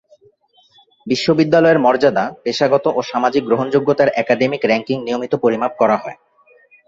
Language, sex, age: Bengali, male, 19-29